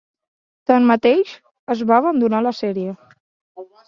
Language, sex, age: Catalan, female, 19-29